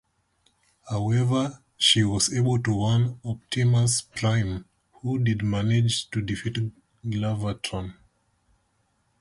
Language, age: English, 19-29